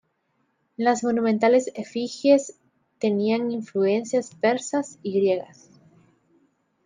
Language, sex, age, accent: Spanish, female, 19-29, América central